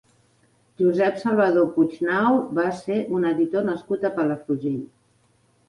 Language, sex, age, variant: Catalan, female, 60-69, Central